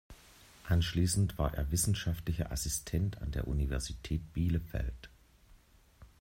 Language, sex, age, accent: German, male, 19-29, Deutschland Deutsch